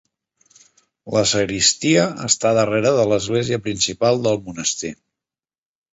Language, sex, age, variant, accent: Catalan, male, 40-49, Central, central